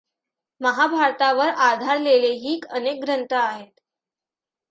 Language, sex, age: Marathi, female, under 19